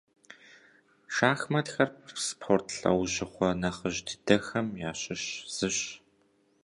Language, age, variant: Kabardian, 19-29, Адыгэбзэ (Къэбэрдей, Кирил, псоми зэдай)